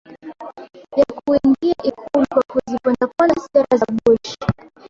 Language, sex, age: Swahili, female, 19-29